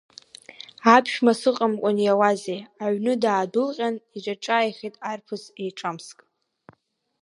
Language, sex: Abkhazian, female